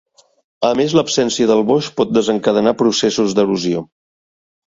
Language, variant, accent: Catalan, Central, central